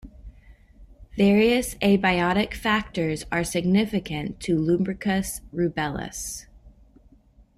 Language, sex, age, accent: English, male, 30-39, United States English